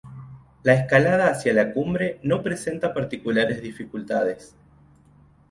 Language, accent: Spanish, Rioplatense: Argentina, Uruguay, este de Bolivia, Paraguay